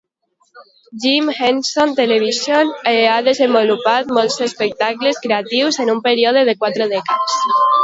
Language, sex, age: Catalan, female, under 19